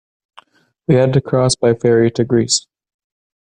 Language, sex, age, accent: English, male, 19-29, United States English